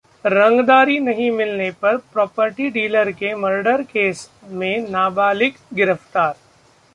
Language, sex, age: Hindi, male, 30-39